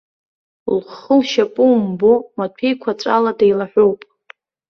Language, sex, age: Abkhazian, female, 40-49